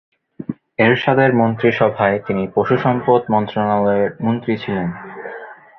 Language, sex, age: Bengali, male, 19-29